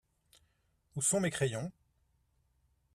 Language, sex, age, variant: French, male, 50-59, Français de métropole